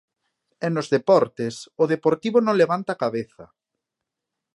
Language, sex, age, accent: Galician, male, 30-39, Normativo (estándar)